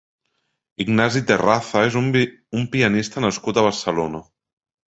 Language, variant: Catalan, Central